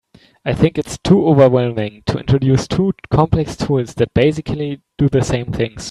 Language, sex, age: English, male, 19-29